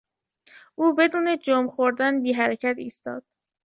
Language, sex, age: Persian, female, under 19